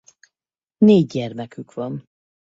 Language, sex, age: Hungarian, female, 50-59